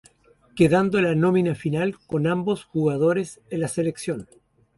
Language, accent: Spanish, Chileno: Chile, Cuyo